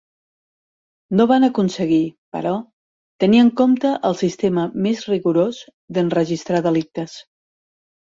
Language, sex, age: Catalan, female, 50-59